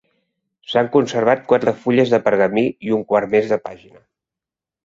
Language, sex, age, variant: Catalan, male, 50-59, Central